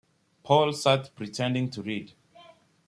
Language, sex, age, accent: English, male, under 19, England English